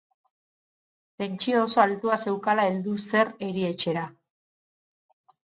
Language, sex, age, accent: Basque, female, 30-39, Mendebalekoa (Araba, Bizkaia, Gipuzkoako mendebaleko herri batzuk)